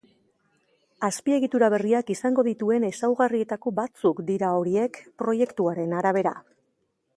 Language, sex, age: Basque, female, 50-59